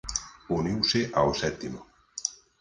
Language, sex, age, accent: Galician, male, 40-49, Oriental (común en zona oriental)